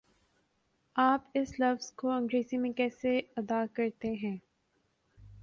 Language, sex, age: Urdu, female, 19-29